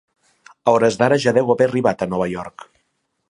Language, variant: Catalan, Central